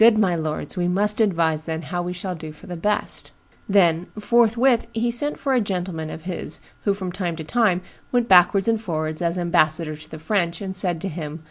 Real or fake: real